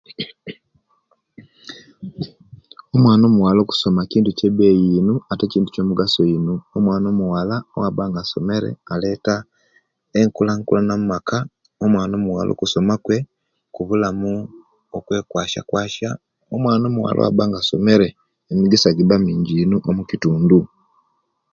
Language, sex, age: Kenyi, male, 40-49